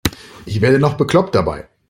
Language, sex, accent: German, male, Deutschland Deutsch